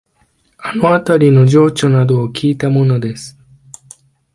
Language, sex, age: Japanese, male, 19-29